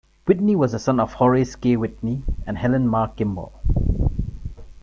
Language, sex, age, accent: English, male, 30-39, India and South Asia (India, Pakistan, Sri Lanka)